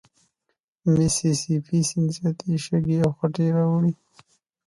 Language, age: Pashto, 19-29